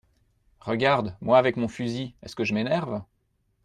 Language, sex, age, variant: French, male, 40-49, Français de métropole